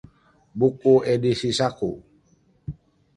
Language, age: Indonesian, 50-59